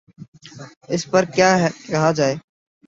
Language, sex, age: Urdu, male, 19-29